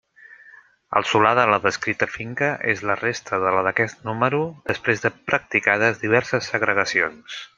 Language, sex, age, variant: Catalan, male, 50-59, Central